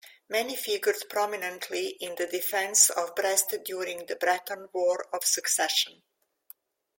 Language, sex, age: English, female, 60-69